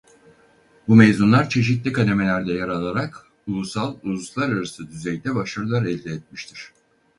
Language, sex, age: Turkish, male, 60-69